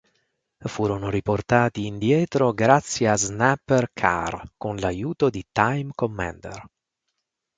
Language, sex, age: Italian, male, 40-49